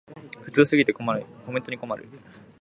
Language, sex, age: Japanese, male, 19-29